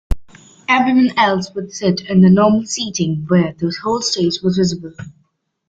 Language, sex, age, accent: English, female, under 19, United States English